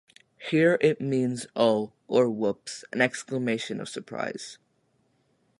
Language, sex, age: English, male, under 19